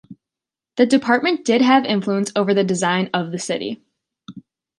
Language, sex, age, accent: English, female, under 19, United States English